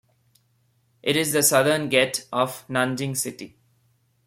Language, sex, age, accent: English, male, 19-29, India and South Asia (India, Pakistan, Sri Lanka)